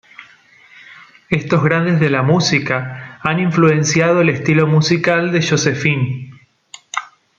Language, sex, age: Spanish, male, 30-39